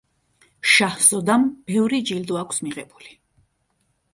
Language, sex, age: Georgian, female, 30-39